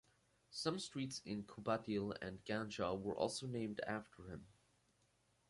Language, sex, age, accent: English, male, under 19, United States English